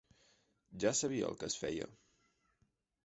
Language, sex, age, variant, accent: Catalan, male, 19-29, Central, gironí; Garrotxi